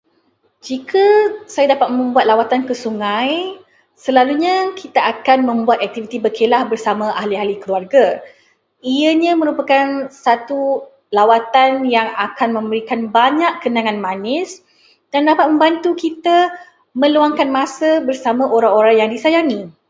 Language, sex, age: Malay, female, 30-39